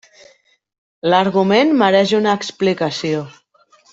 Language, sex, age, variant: Catalan, female, 40-49, Central